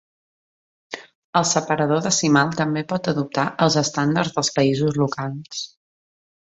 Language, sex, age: Catalan, female, 30-39